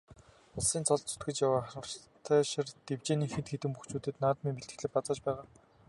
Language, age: Mongolian, 19-29